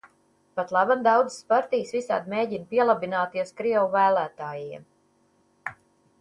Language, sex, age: Latvian, female, 60-69